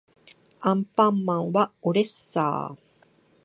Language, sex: Japanese, female